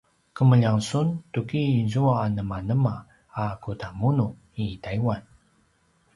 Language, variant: Paiwan, pinayuanan a kinaikacedasan (東排灣語)